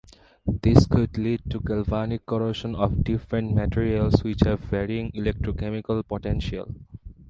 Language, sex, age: English, male, 19-29